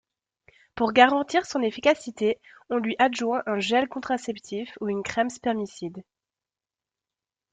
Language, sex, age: French, female, 19-29